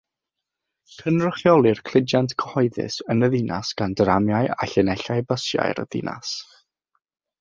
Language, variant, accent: Welsh, South-Eastern Welsh, Y Deyrnas Unedig Cymraeg